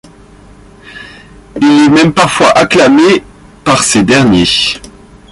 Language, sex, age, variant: French, male, 30-39, Français de métropole